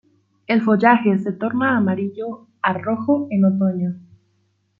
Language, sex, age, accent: Spanish, female, 19-29, México